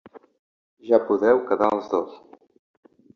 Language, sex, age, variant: Catalan, male, 50-59, Central